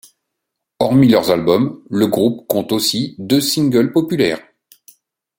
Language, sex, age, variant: French, male, 40-49, Français de métropole